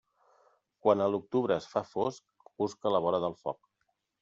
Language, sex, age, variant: Catalan, male, 40-49, Central